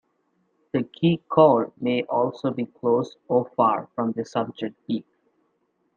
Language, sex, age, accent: English, male, 19-29, India and South Asia (India, Pakistan, Sri Lanka)